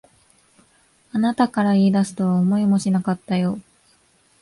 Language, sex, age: Japanese, female, 19-29